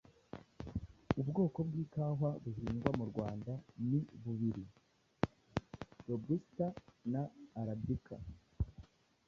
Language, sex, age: Kinyarwanda, male, 19-29